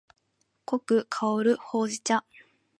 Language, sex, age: Japanese, female, 19-29